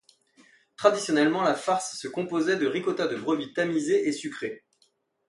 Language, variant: French, Français de métropole